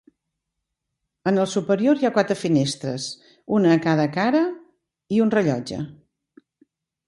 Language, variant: Catalan, Central